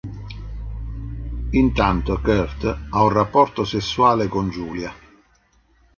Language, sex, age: Italian, male, 50-59